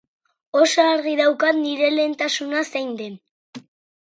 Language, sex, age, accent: Basque, female, under 19, Erdialdekoa edo Nafarra (Gipuzkoa, Nafarroa)